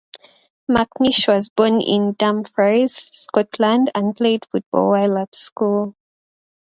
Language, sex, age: English, female, 19-29